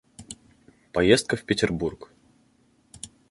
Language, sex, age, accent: Russian, male, under 19, Русский